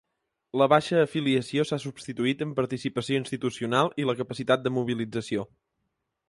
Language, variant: Catalan, Central